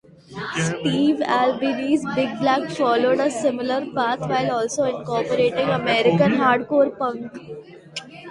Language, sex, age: English, female, under 19